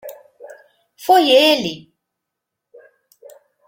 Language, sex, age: Portuguese, female, 50-59